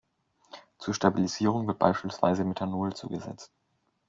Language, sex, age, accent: German, male, 19-29, Deutschland Deutsch